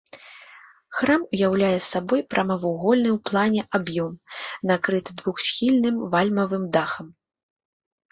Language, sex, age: Belarusian, female, 30-39